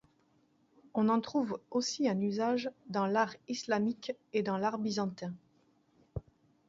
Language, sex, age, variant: French, female, 40-49, Français de métropole